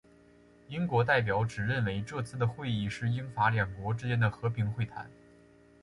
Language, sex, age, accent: Chinese, male, under 19, 出生地：黑龙江省